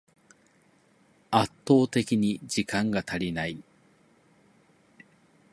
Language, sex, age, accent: Japanese, male, 30-39, 関西弁